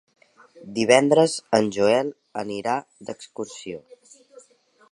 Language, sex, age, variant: Catalan, male, 19-29, Central